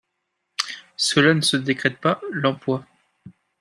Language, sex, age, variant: French, male, 19-29, Français de métropole